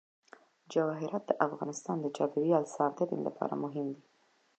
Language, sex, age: Pashto, female, 19-29